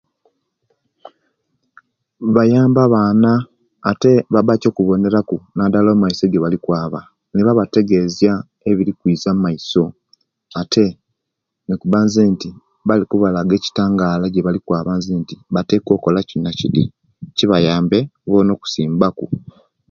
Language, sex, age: Kenyi, male, 40-49